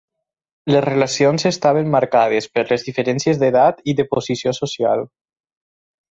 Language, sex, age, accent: Catalan, male, under 19, valencià